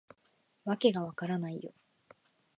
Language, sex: Japanese, female